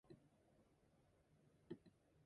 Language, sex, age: English, female, 19-29